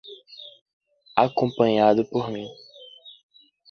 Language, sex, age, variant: Portuguese, male, under 19, Portuguese (Brasil)